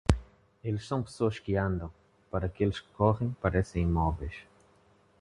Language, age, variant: Portuguese, 40-49, Portuguese (Portugal)